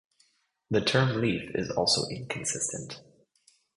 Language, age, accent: English, 30-39, Canadian English